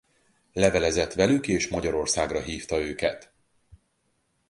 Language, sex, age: Hungarian, male, 40-49